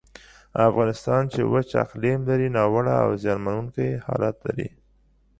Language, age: Pashto, 40-49